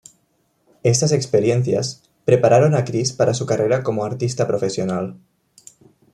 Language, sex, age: Spanish, male, 19-29